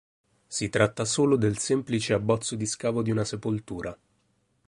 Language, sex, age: Italian, male, 30-39